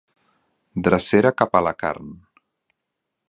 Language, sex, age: Catalan, male, 30-39